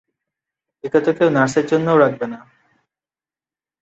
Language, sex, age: Bengali, male, 19-29